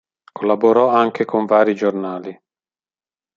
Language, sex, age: Italian, male, 50-59